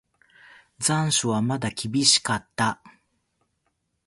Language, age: Japanese, 50-59